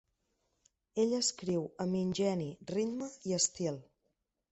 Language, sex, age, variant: Catalan, female, 30-39, Central